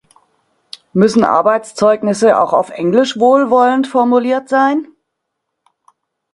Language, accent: German, Deutschland Deutsch